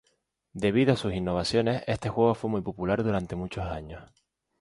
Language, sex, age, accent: Spanish, male, 19-29, España: Islas Canarias